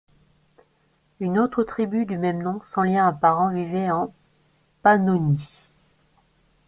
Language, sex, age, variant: French, female, 40-49, Français de métropole